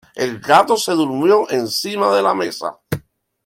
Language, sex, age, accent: Spanish, male, 50-59, Caribe: Cuba, Venezuela, Puerto Rico, República Dominicana, Panamá, Colombia caribeña, México caribeño, Costa del golfo de México